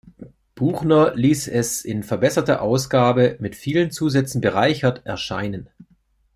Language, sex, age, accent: German, male, 40-49, Deutschland Deutsch